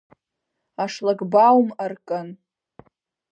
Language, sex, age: Abkhazian, female, under 19